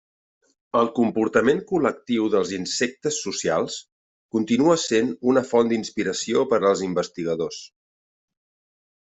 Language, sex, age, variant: Catalan, male, 40-49, Central